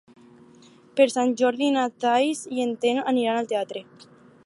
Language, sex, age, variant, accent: Catalan, female, under 19, Alacantí, valencià